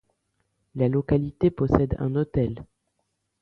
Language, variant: French, Français de métropole